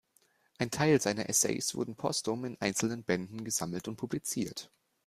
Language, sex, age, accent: German, male, 19-29, Deutschland Deutsch